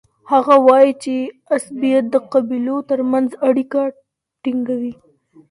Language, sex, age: Pashto, female, under 19